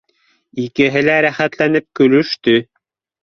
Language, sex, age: Bashkir, male, 30-39